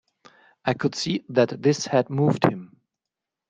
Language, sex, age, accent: English, male, 40-49, England English